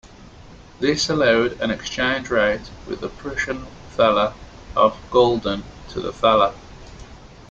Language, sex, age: English, male, 19-29